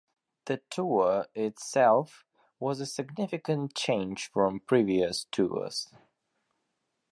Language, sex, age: English, male, 19-29